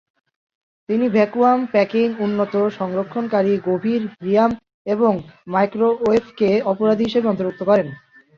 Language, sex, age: Bengali, male, 40-49